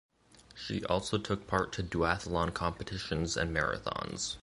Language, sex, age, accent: English, male, 19-29, United States English